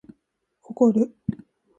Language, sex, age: Japanese, female, 19-29